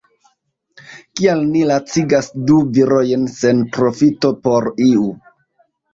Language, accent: Esperanto, Internacia